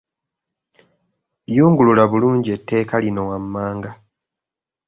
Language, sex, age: Ganda, male, 19-29